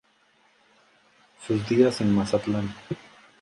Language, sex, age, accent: Spanish, male, 40-49, México